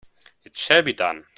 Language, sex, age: English, male, 19-29